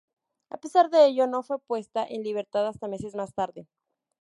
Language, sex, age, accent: Spanish, female, 19-29, México